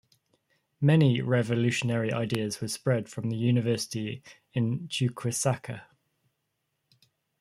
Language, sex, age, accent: English, male, 19-29, England English